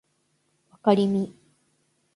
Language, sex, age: Japanese, female, 30-39